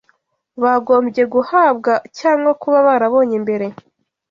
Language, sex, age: Kinyarwanda, female, 30-39